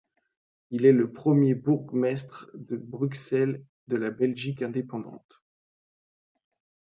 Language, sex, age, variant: French, male, 30-39, Français de métropole